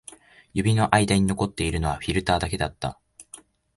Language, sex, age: Japanese, male, under 19